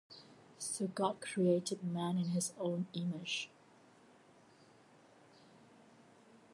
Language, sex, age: English, female, 19-29